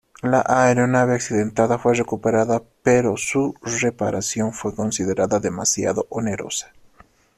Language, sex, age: Spanish, male, 19-29